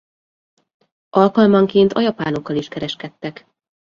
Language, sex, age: Hungarian, female, 30-39